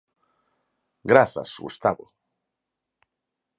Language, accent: Galician, Normativo (estándar)